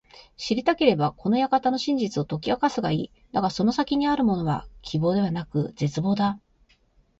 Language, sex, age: Japanese, female, 50-59